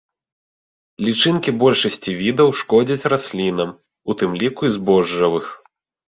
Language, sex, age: Belarusian, male, 30-39